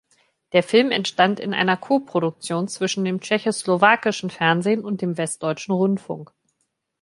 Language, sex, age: German, female, 19-29